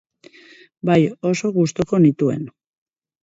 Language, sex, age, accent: Basque, female, 40-49, Mendebalekoa (Araba, Bizkaia, Gipuzkoako mendebaleko herri batzuk)